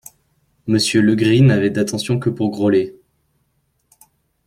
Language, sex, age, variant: French, male, under 19, Français de métropole